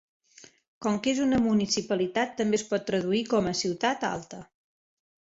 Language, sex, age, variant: Catalan, female, 50-59, Central